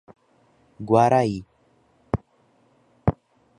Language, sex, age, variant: Portuguese, male, 19-29, Portuguese (Brasil)